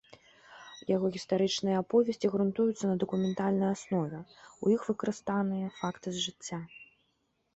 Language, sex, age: Belarusian, female, 30-39